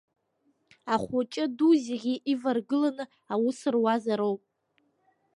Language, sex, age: Abkhazian, female, under 19